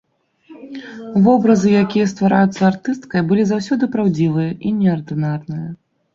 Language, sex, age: Belarusian, female, 30-39